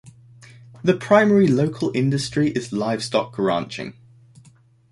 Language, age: English, 19-29